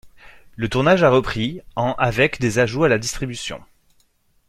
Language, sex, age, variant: French, male, 30-39, Français de métropole